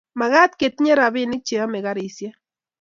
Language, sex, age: Kalenjin, female, 40-49